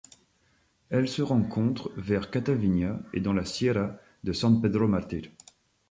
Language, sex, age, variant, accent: French, male, 30-39, Français des départements et régions d'outre-mer, Français de La Réunion